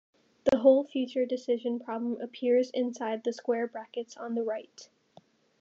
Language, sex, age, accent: English, female, under 19, United States English